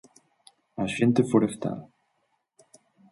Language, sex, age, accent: Galician, male, 30-39, Normativo (estándar)